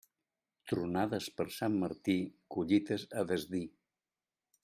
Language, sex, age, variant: Catalan, male, 60-69, Central